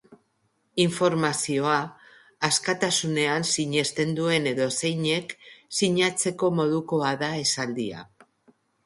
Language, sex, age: Basque, female, 50-59